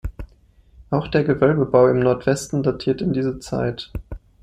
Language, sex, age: German, male, 19-29